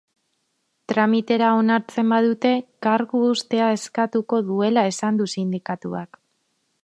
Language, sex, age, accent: Basque, female, 19-29, Mendebalekoa (Araba, Bizkaia, Gipuzkoako mendebaleko herri batzuk)